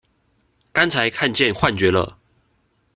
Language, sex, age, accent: Chinese, male, 19-29, 出生地：臺北市